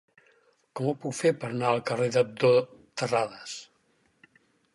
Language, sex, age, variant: Catalan, male, 60-69, Central